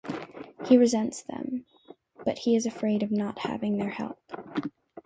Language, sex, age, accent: English, female, under 19, United States English